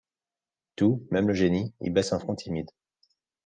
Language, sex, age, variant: French, male, 30-39, Français de métropole